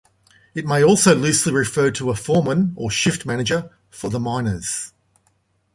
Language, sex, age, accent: English, male, 50-59, Australian English